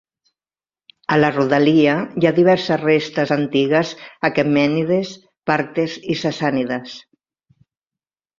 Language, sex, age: Catalan, female, 60-69